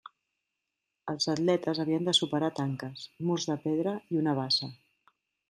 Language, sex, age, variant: Catalan, female, 50-59, Central